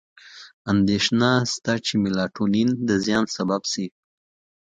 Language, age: Pashto, 19-29